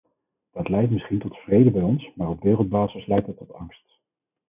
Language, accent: Dutch, Nederlands Nederlands